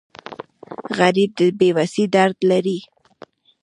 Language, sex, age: Pashto, female, 19-29